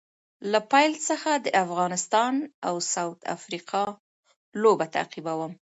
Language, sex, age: Pashto, female, 30-39